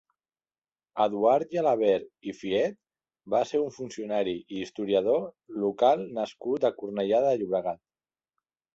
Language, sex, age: Catalan, male, 40-49